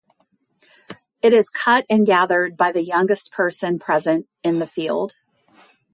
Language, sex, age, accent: English, female, 50-59, United States English